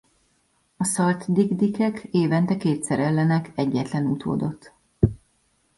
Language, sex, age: Hungarian, female, 40-49